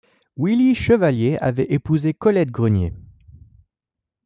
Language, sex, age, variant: French, male, 19-29, Français de métropole